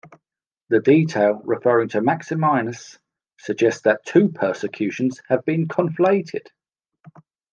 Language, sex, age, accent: English, male, 40-49, England English